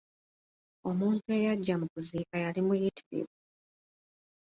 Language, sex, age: Ganda, female, 30-39